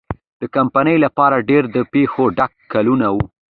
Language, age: Pashto, under 19